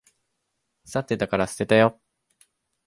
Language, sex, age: Japanese, male, 19-29